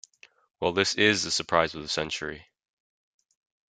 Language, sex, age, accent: English, male, under 19, United States English